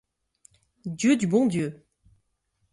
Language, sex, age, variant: French, female, 30-39, Français de métropole